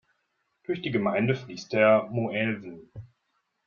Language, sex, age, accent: German, male, 30-39, Deutschland Deutsch